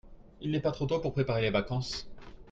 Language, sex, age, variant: French, male, 30-39, Français de métropole